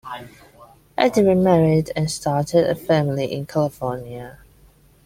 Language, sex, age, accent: English, male, 19-29, Hong Kong English